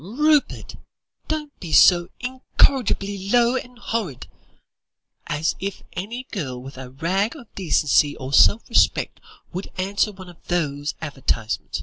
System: none